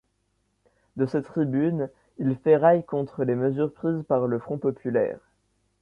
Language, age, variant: French, under 19, Français de métropole